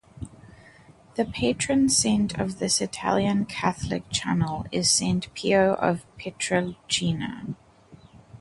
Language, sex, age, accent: English, female, 19-29, Southern African (South Africa, Zimbabwe, Namibia)